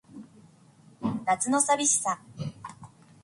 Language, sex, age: Japanese, female, 19-29